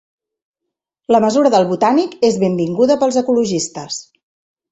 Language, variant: Catalan, Central